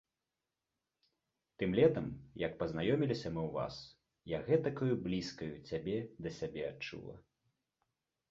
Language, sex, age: Belarusian, male, 30-39